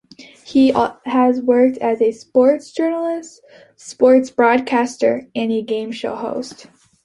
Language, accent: English, United States English